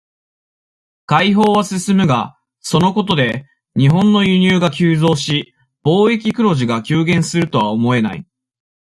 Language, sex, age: Japanese, male, 30-39